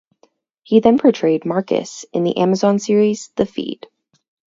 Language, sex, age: English, female, 19-29